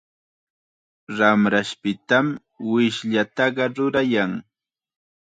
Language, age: Chiquián Ancash Quechua, 19-29